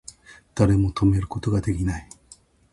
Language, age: Japanese, 60-69